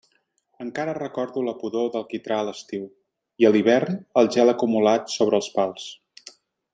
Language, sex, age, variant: Catalan, male, 40-49, Central